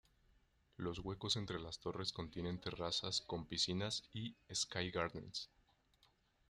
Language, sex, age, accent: Spanish, male, 19-29, México